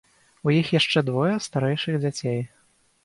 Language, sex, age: Belarusian, male, 19-29